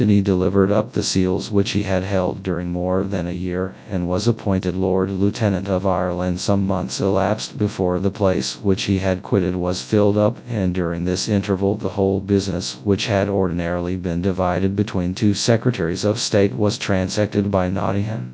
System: TTS, FastPitch